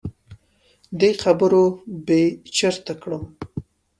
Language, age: Pashto, 19-29